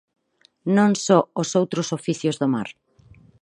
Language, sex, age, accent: Galician, female, 40-49, Normativo (estándar); Neofalante